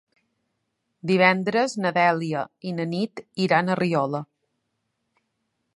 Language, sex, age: Catalan, female, 40-49